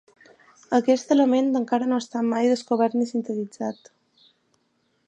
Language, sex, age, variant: Catalan, female, 19-29, Balear